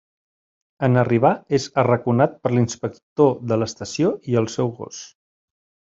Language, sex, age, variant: Catalan, male, 40-49, Central